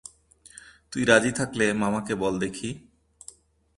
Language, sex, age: Bengali, male, 40-49